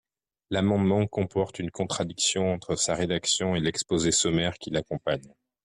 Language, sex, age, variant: French, male, 30-39, Français de métropole